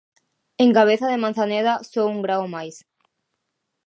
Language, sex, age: Galician, female, 19-29